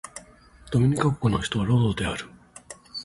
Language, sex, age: Japanese, male, 50-59